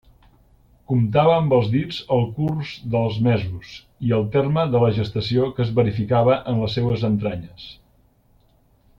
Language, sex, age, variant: Catalan, male, 60-69, Central